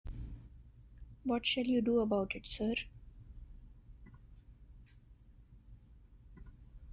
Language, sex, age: English, female, 19-29